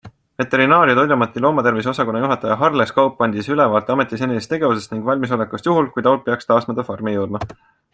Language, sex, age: Estonian, male, 19-29